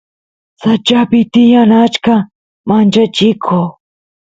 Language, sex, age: Santiago del Estero Quichua, female, 19-29